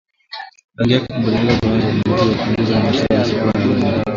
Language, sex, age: Swahili, male, 19-29